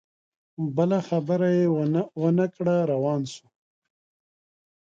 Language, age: Pashto, 40-49